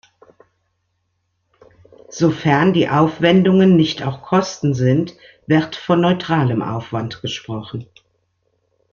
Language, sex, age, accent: German, female, 40-49, Deutschland Deutsch